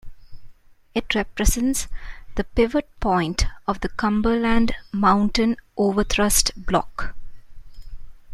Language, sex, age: English, female, 30-39